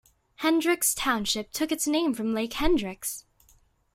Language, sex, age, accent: English, female, under 19, United States English